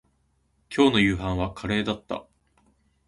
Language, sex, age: Japanese, male, 19-29